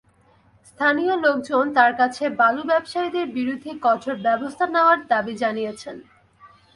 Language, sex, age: Bengali, female, 19-29